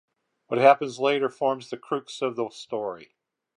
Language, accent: English, United States English